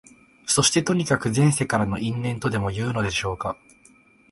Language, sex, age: Japanese, male, 19-29